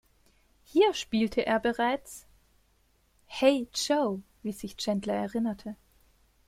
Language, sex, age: German, female, 30-39